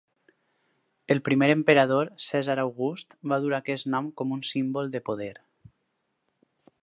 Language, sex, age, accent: Catalan, male, 19-29, valencià